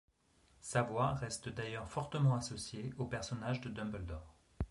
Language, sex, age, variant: French, male, 30-39, Français de métropole